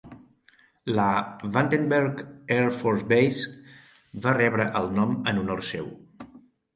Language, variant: Catalan, Central